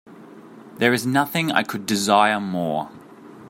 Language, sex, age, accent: English, male, 19-29, Australian English